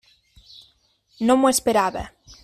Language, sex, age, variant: Catalan, female, 19-29, Nord-Occidental